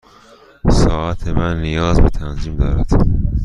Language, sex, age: Persian, male, 30-39